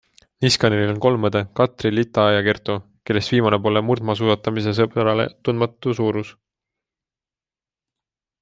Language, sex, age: Estonian, male, 19-29